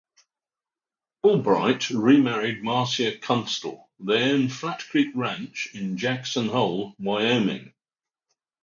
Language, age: English, 60-69